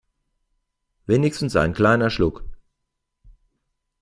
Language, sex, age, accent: German, male, 50-59, Deutschland Deutsch